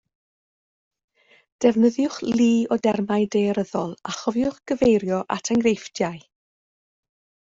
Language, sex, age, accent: Welsh, female, 50-59, Y Deyrnas Unedig Cymraeg